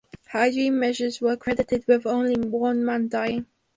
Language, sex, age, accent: English, female, under 19, England English